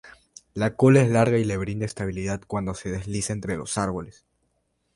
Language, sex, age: Spanish, male, 19-29